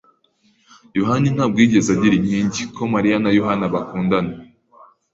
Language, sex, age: Kinyarwanda, female, 19-29